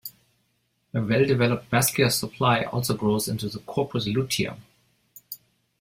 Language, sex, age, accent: English, male, 40-49, United States English